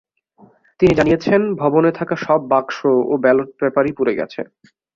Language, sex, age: Bengali, male, under 19